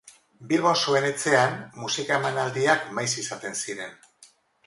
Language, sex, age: Basque, female, 50-59